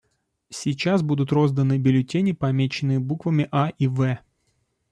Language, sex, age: Russian, male, 30-39